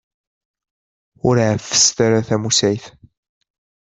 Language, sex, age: Kabyle, male, 30-39